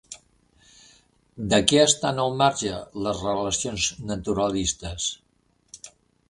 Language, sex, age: Catalan, male, 70-79